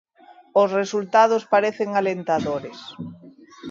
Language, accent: Galician, Normativo (estándar)